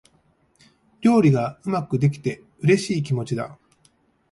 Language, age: Japanese, 50-59